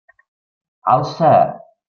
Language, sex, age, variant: Catalan, male, 30-39, Central